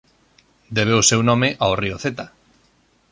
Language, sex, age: Galician, male, 30-39